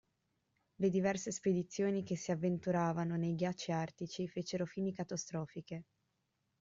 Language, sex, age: Italian, female, 19-29